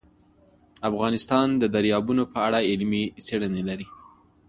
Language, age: Pashto, 19-29